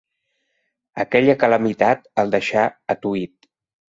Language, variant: Catalan, Central